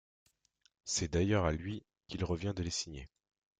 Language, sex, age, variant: French, male, 19-29, Français de métropole